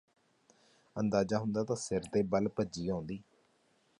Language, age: Punjabi, 30-39